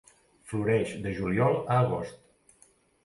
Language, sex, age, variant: Catalan, male, 40-49, Nord-Occidental